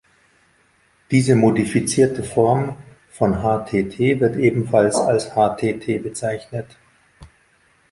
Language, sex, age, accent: German, male, 50-59, Deutschland Deutsch